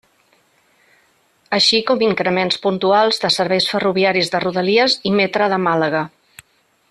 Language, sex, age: Catalan, female, 50-59